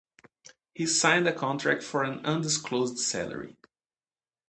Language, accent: English, United States English